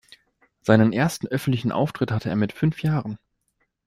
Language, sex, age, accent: German, male, 19-29, Deutschland Deutsch